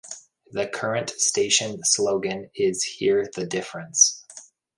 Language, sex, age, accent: English, male, 30-39, United States English